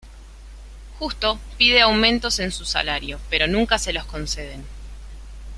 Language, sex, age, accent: Spanish, female, 19-29, Rioplatense: Argentina, Uruguay, este de Bolivia, Paraguay